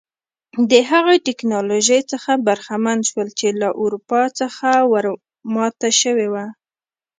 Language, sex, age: Pashto, female, 19-29